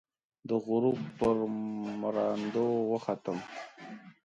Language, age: Pashto, 30-39